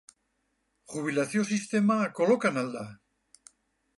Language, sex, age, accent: Basque, male, 60-69, Erdialdekoa edo Nafarra (Gipuzkoa, Nafarroa)